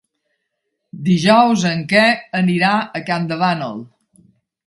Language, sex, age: Catalan, female, 70-79